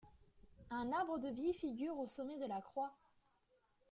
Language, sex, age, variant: French, female, under 19, Français de métropole